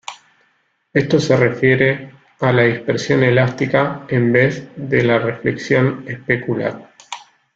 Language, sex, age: Spanish, male, 19-29